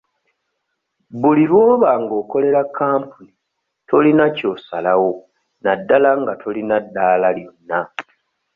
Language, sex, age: Ganda, male, 30-39